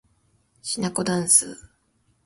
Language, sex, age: Japanese, female, 19-29